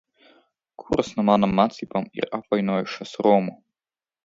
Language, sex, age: Latvian, male, 19-29